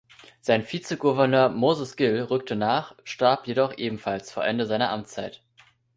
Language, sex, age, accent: German, male, 19-29, Deutschland Deutsch